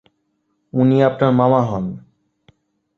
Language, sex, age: Bengali, male, 19-29